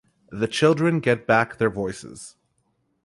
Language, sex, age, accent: English, male, 19-29, Canadian English